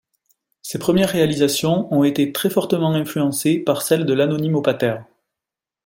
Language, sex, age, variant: French, male, 30-39, Français de métropole